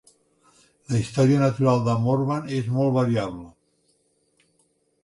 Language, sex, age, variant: Catalan, male, 60-69, Central